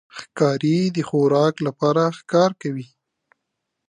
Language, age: Pashto, 19-29